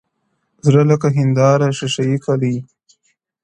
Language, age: Pashto, under 19